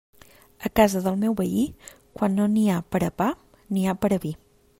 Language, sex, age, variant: Catalan, female, 30-39, Central